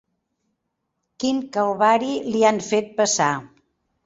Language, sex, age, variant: Catalan, female, 70-79, Central